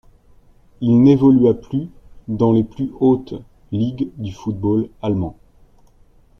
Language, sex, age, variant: French, male, 40-49, Français de métropole